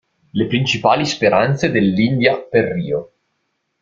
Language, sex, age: Italian, male, 19-29